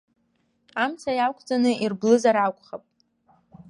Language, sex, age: Abkhazian, female, under 19